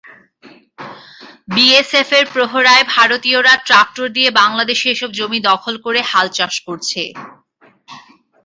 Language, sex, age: Bengali, female, 19-29